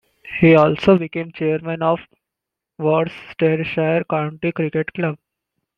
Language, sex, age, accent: English, male, 19-29, India and South Asia (India, Pakistan, Sri Lanka)